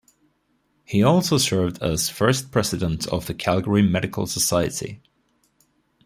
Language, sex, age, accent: English, male, 30-39, United States English